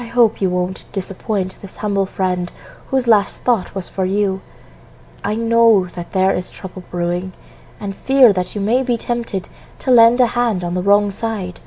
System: none